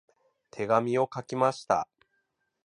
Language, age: Japanese, 50-59